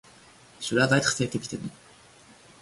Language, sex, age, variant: French, male, 19-29, Français de métropole